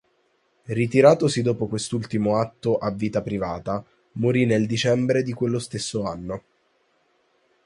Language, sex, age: Italian, male, under 19